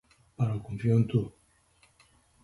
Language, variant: Catalan, Central